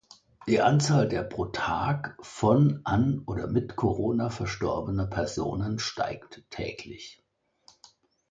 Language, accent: German, Deutschland Deutsch